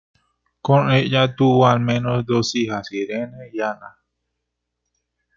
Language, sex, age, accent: Spanish, male, 30-39, Andino-Pacífico: Colombia, Perú, Ecuador, oeste de Bolivia y Venezuela andina